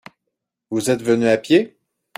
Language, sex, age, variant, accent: French, male, 40-49, Français d'Amérique du Nord, Français du Canada